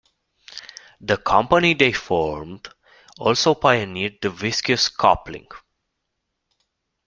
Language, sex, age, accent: English, male, 19-29, United States English